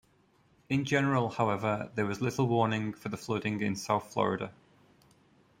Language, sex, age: English, male, 30-39